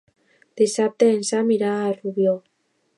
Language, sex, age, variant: Catalan, female, under 19, Alacantí